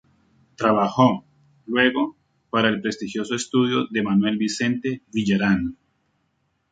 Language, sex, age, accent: Spanish, male, 30-39, Andino-Pacífico: Colombia, Perú, Ecuador, oeste de Bolivia y Venezuela andina